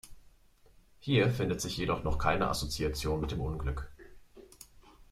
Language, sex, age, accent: German, male, 30-39, Deutschland Deutsch